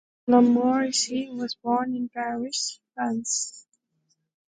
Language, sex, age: English, female, 19-29